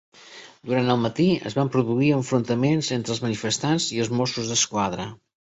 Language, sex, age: Catalan, male, 60-69